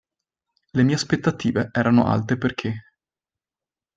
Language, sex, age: Italian, male, 19-29